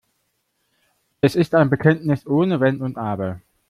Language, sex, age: German, male, 19-29